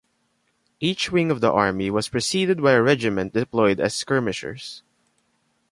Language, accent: English, Filipino